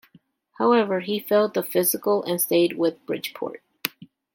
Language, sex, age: English, female, 19-29